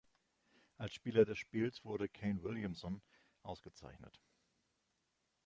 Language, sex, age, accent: German, male, 40-49, Deutschland Deutsch